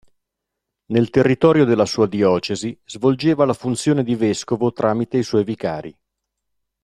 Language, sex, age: Italian, male, 50-59